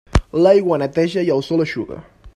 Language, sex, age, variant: Catalan, male, 19-29, Central